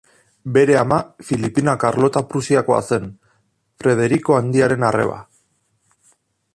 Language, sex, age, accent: Basque, male, 19-29, Erdialdekoa edo Nafarra (Gipuzkoa, Nafarroa)